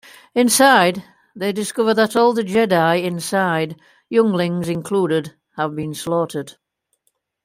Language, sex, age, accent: English, female, 60-69, England English